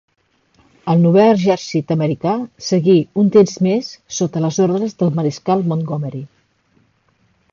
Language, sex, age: Catalan, female, 50-59